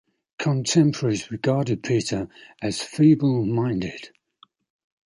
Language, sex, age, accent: English, male, 40-49, England English